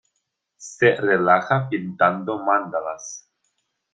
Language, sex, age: Spanish, male, 30-39